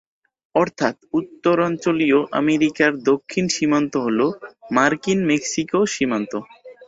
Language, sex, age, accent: Bengali, male, 19-29, Native